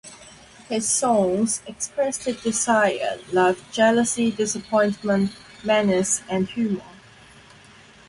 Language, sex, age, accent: English, female, 19-29, Hong Kong English